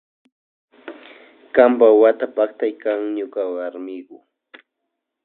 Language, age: Loja Highland Quichua, 40-49